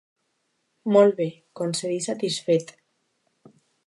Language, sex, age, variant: Catalan, female, under 19, Alacantí